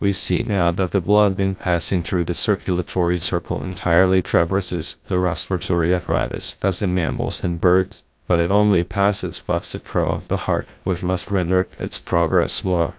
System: TTS, GlowTTS